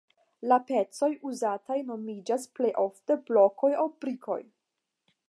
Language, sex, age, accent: Esperanto, female, 19-29, Internacia